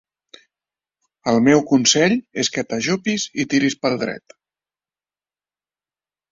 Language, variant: Catalan, Septentrional